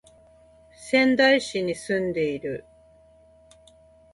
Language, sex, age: Japanese, female, 40-49